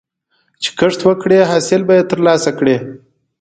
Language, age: Pashto, 19-29